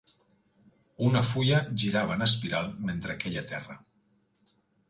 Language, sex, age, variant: Catalan, male, 40-49, Central